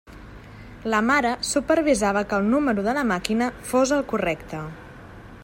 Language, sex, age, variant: Catalan, female, 30-39, Central